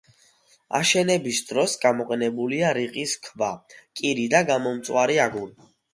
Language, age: Georgian, 19-29